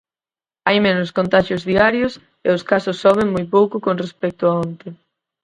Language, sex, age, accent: Galician, female, under 19, Central (gheada); Normativo (estándar)